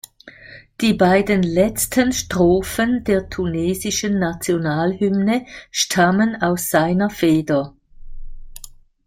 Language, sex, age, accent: German, female, 60-69, Schweizerdeutsch